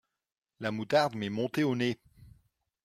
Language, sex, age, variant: French, male, 40-49, Français d'Europe